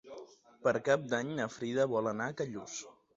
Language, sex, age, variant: Catalan, male, 19-29, Nord-Occidental